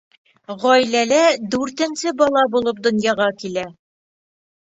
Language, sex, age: Bashkir, female, 19-29